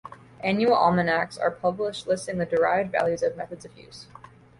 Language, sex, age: English, female, 19-29